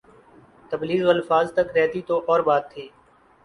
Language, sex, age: Urdu, male, 19-29